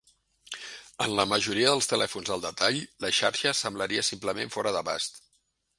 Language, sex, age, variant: Catalan, male, 50-59, Central